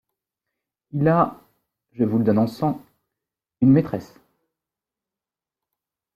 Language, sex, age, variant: French, male, 40-49, Français de métropole